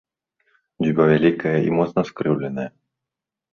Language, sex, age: Belarusian, male, 30-39